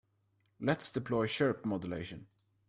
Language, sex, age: English, male, 19-29